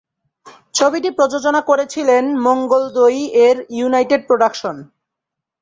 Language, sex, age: Bengali, male, 19-29